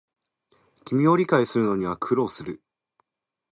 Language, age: Japanese, 19-29